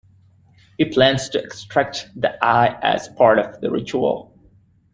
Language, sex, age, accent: English, male, 19-29, United States English